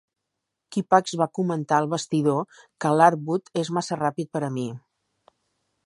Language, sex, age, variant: Catalan, female, 50-59, Central